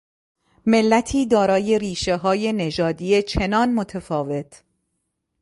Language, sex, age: Persian, female, 40-49